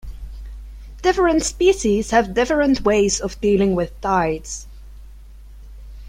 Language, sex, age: English, female, 19-29